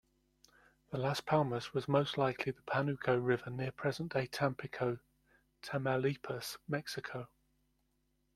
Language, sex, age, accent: English, male, 50-59, England English